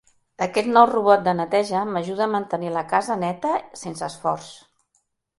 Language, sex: Catalan, female